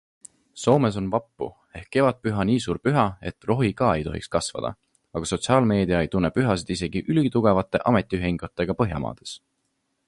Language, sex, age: Estonian, male, 19-29